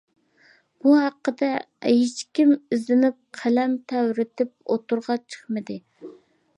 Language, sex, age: Uyghur, female, 19-29